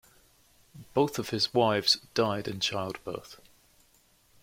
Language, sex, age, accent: English, male, 19-29, England English